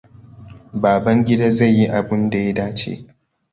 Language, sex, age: Hausa, male, 19-29